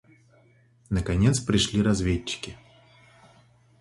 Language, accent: Russian, Русский